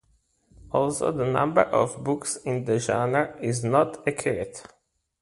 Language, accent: English, Irish English